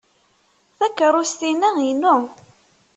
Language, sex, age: Kabyle, female, 30-39